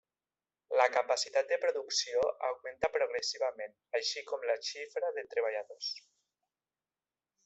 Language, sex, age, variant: Catalan, male, under 19, Septentrional